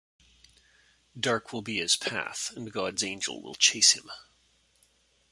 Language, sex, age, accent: English, male, 50-59, Canadian English